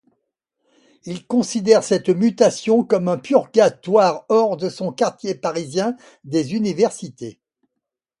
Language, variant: French, Français de métropole